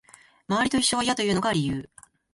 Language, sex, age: Japanese, male, 19-29